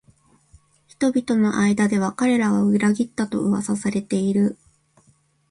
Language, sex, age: Japanese, female, 40-49